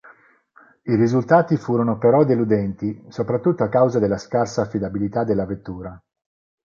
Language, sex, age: Italian, male, 40-49